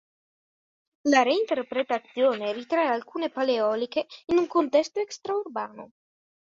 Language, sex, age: Italian, male, under 19